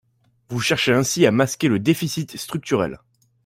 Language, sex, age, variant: French, male, 19-29, Français de métropole